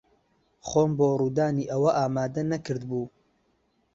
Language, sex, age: Central Kurdish, male, 19-29